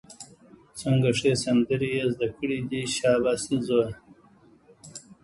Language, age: Pashto, 40-49